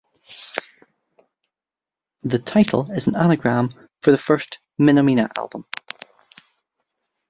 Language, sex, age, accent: English, male, 30-39, Irish English